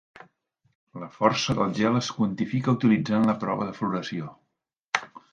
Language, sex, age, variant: Catalan, male, 50-59, Central